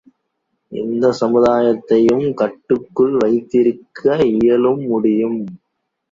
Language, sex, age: Tamil, male, 19-29